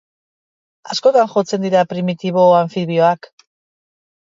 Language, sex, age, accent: Basque, female, 40-49, Erdialdekoa edo Nafarra (Gipuzkoa, Nafarroa)